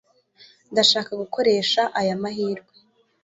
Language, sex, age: Kinyarwanda, female, 19-29